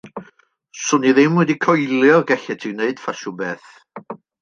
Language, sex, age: Welsh, male, 60-69